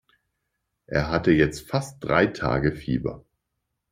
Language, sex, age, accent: German, male, 40-49, Deutschland Deutsch